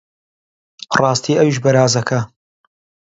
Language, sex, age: Central Kurdish, male, 19-29